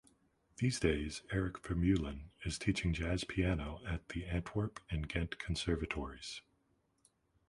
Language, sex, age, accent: English, male, 40-49, United States English